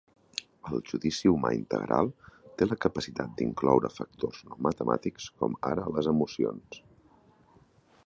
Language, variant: Catalan, Nord-Occidental